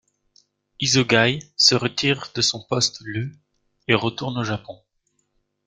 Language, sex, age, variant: French, male, 19-29, Français de métropole